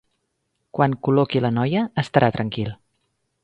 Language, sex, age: Catalan, female, 50-59